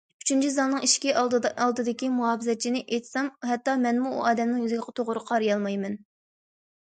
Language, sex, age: Uyghur, female, under 19